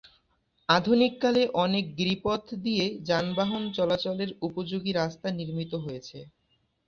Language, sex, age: Bengali, male, 19-29